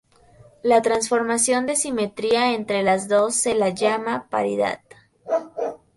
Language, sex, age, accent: Spanish, female, 19-29, México